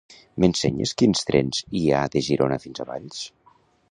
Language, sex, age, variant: Catalan, male, 60-69, Nord-Occidental